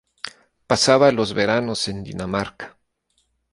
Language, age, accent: Spanish, 30-39, México